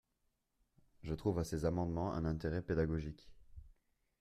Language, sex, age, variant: French, male, 30-39, Français de métropole